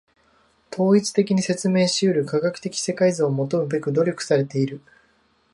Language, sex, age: Japanese, male, 19-29